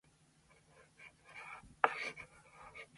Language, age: Japanese, 19-29